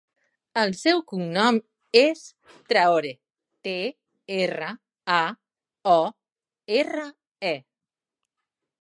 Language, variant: Catalan, Central